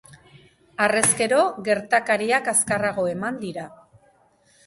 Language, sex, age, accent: Basque, female, 40-49, Mendebalekoa (Araba, Bizkaia, Gipuzkoako mendebaleko herri batzuk)